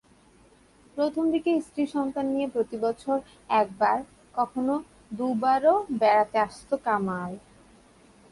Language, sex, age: Bengali, female, 19-29